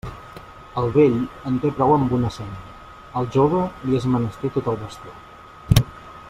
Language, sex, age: Catalan, male, 19-29